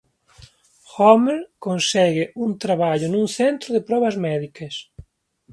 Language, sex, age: Galician, male, 40-49